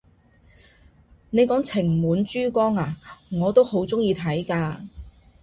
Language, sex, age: Cantonese, female, 30-39